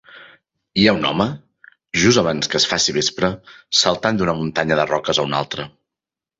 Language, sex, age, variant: Catalan, male, 30-39, Central